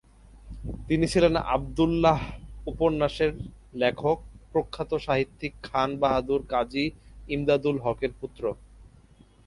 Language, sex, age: Bengali, male, 19-29